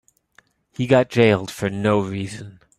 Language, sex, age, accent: English, male, 30-39, United States English